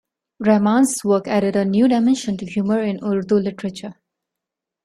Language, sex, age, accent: English, female, 30-39, India and South Asia (India, Pakistan, Sri Lanka)